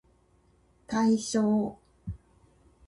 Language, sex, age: Japanese, female, 50-59